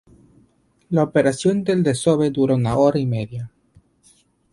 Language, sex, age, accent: Spanish, male, 19-29, Andino-Pacífico: Colombia, Perú, Ecuador, oeste de Bolivia y Venezuela andina